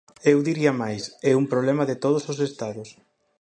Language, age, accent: Galician, 30-39, Atlántico (seseo e gheada)